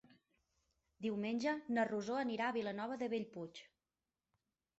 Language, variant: Catalan, Central